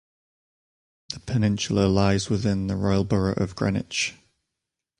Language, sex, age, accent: English, male, 30-39, England English